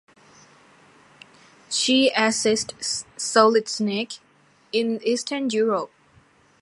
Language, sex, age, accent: English, female, under 19, United States English